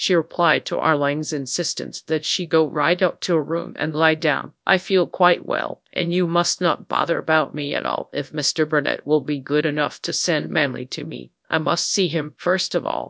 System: TTS, GradTTS